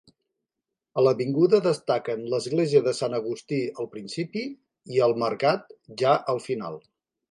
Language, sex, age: Catalan, male, 50-59